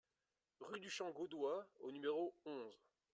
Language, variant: French, Français de métropole